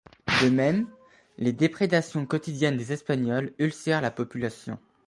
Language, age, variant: French, under 19, Français de métropole